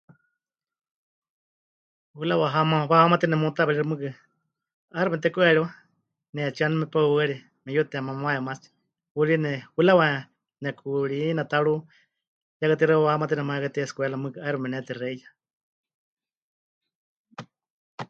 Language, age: Huichol, 50-59